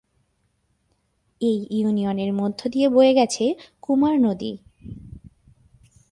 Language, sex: Bengali, female